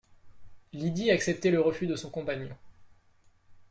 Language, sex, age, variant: French, male, 19-29, Français de métropole